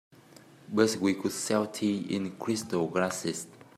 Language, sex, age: English, male, 19-29